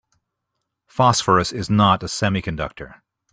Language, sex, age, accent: English, male, 40-49, Canadian English